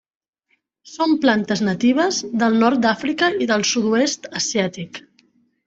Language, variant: Catalan, Central